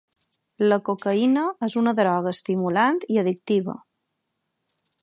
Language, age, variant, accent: Catalan, 30-39, Balear, balear; Palma